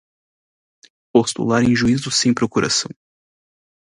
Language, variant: Portuguese, Portuguese (Brasil)